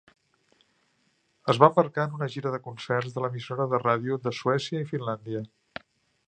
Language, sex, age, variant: Catalan, male, 60-69, Central